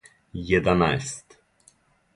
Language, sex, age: Serbian, male, 19-29